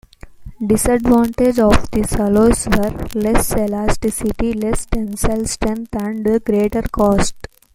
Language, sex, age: English, female, under 19